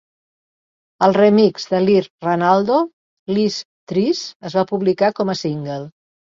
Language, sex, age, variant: Catalan, female, 60-69, Central